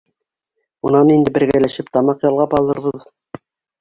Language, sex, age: Bashkir, female, 60-69